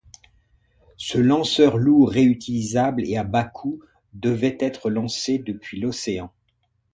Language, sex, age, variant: French, male, 50-59, Français de métropole